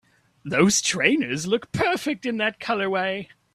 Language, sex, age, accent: English, male, 30-39, United States English